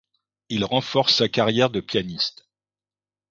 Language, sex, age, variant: French, male, 50-59, Français de métropole